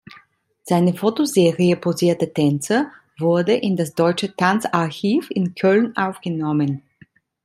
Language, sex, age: German, female, 30-39